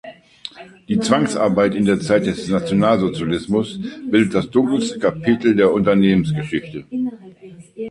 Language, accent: German, Deutschland Deutsch